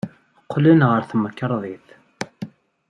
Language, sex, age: Kabyle, male, 19-29